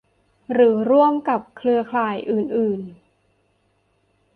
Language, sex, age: Thai, female, 19-29